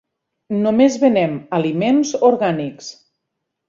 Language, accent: Catalan, Ebrenc